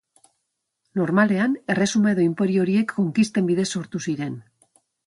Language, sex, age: Basque, female, 40-49